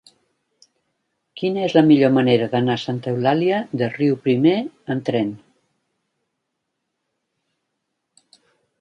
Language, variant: Catalan, Central